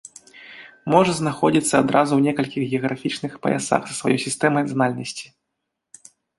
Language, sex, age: Belarusian, male, 19-29